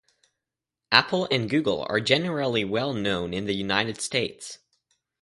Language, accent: English, United States English